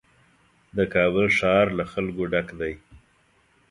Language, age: Pashto, 30-39